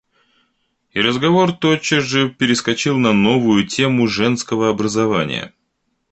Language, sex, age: Russian, male, 30-39